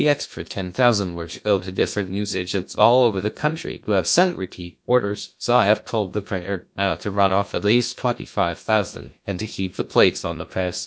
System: TTS, GlowTTS